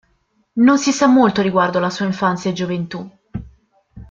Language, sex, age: Italian, female, under 19